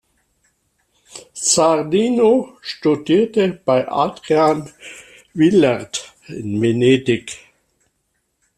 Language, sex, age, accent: German, male, 60-69, Deutschland Deutsch